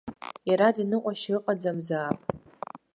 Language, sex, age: Abkhazian, female, under 19